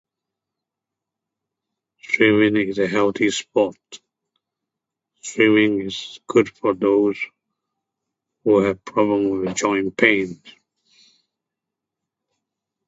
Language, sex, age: English, male, 70-79